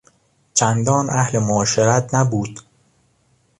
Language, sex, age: Persian, male, 19-29